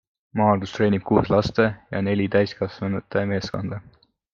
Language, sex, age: Estonian, male, 19-29